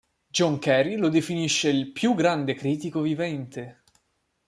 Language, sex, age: Italian, male, 19-29